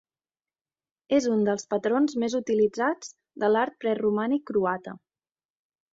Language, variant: Catalan, Central